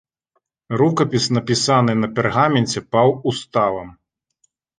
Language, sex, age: Belarusian, male, 40-49